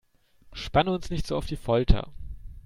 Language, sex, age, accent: German, male, 19-29, Deutschland Deutsch